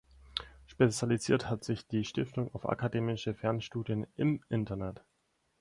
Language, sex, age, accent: German, male, 19-29, Deutschland Deutsch